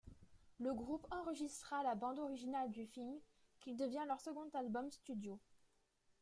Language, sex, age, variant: French, female, under 19, Français de métropole